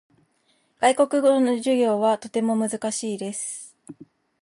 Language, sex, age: Japanese, female, 19-29